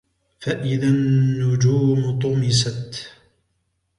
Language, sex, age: Arabic, male, 19-29